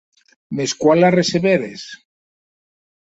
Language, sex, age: Occitan, male, 60-69